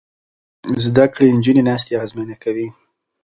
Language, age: Pashto, under 19